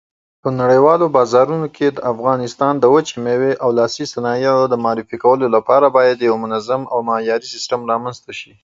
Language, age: Pashto, 19-29